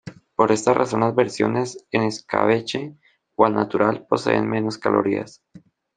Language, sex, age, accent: Spanish, male, 19-29, Andino-Pacífico: Colombia, Perú, Ecuador, oeste de Bolivia y Venezuela andina